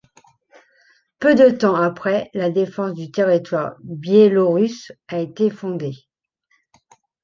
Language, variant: French, Français de métropole